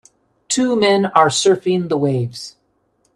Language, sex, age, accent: English, male, 50-59, United States English